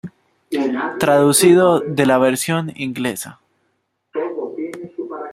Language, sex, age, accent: Spanish, male, 19-29, Andino-Pacífico: Colombia, Perú, Ecuador, oeste de Bolivia y Venezuela andina